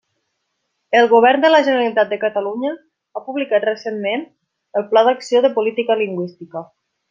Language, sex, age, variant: Catalan, female, 19-29, Nord-Occidental